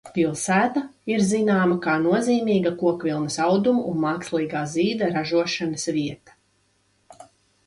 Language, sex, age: Latvian, female, 30-39